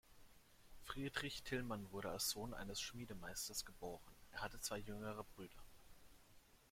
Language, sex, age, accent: German, male, 19-29, Deutschland Deutsch